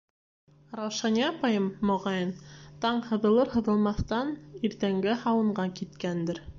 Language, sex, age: Bashkir, female, 19-29